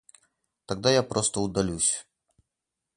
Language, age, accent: Russian, 19-29, Русский